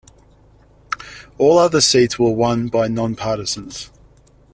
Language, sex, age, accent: English, male, 30-39, Australian English